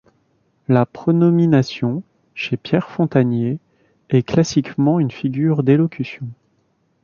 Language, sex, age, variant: French, male, 30-39, Français de métropole